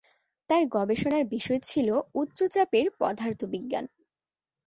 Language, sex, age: Bengali, female, under 19